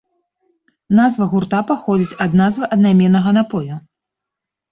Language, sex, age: Belarusian, female, 30-39